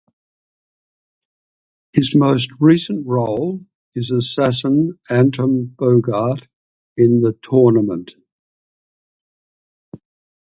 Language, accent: English, Australian English